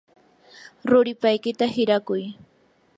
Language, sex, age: Yanahuanca Pasco Quechua, female, 19-29